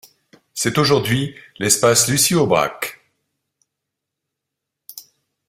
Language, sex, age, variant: French, male, 60-69, Français de métropole